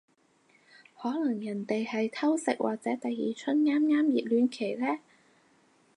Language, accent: Cantonese, 广州音